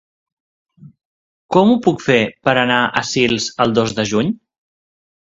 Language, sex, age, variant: Catalan, male, 19-29, Central